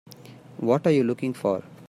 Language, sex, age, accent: English, male, 30-39, India and South Asia (India, Pakistan, Sri Lanka)